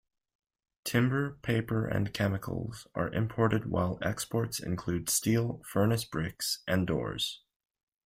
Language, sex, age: English, male, 19-29